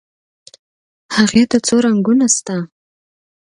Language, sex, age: Pashto, female, 19-29